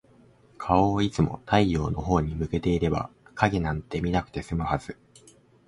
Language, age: Japanese, 19-29